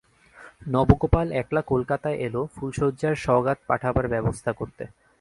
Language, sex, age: Bengali, male, 19-29